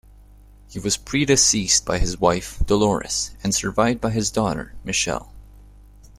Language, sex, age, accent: English, male, 19-29, United States English